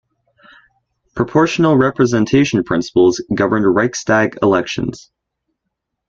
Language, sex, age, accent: English, male, under 19, Canadian English